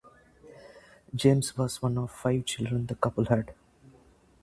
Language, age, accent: English, 19-29, India and South Asia (India, Pakistan, Sri Lanka)